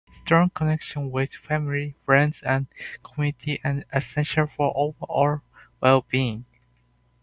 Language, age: English, 19-29